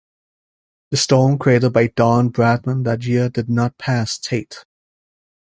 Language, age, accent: English, 19-29, United States English